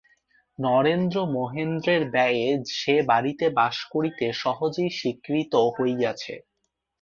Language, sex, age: Bengali, male, 19-29